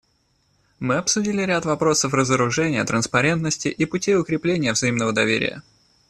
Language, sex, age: Russian, male, 19-29